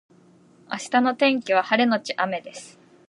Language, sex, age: Japanese, female, 19-29